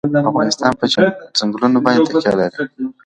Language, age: Pashto, under 19